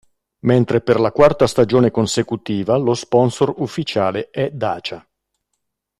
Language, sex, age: Italian, male, 50-59